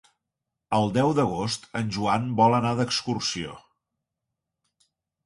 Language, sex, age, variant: Catalan, male, 40-49, Central